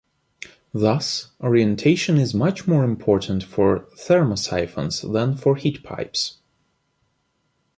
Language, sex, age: English, male, 30-39